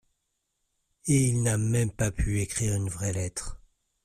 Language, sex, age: French, male, 30-39